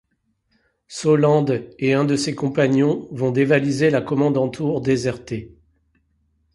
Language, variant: French, Français de métropole